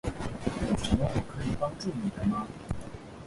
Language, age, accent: Chinese, 19-29, 出生地：上海市